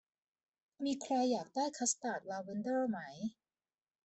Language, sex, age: Thai, female, 30-39